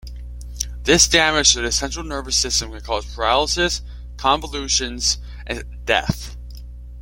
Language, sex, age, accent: English, male, under 19, United States English